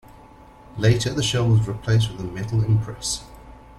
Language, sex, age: English, male, 30-39